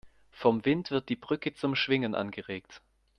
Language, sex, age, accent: German, male, under 19, Deutschland Deutsch